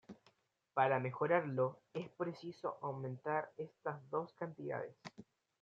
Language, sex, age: Spanish, male, 19-29